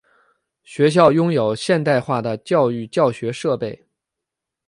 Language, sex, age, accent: Chinese, male, 30-39, 出生地：北京市